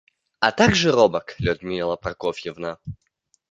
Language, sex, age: Russian, male, 19-29